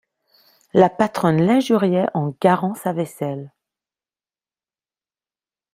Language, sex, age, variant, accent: French, female, 40-49, Français d'Amérique du Nord, Français du Canada